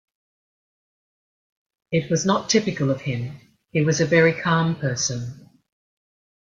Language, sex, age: English, female, 50-59